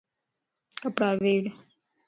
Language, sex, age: Lasi, female, 19-29